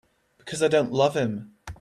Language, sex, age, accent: English, male, 19-29, England English